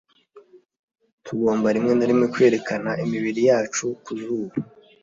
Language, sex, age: Kinyarwanda, male, 19-29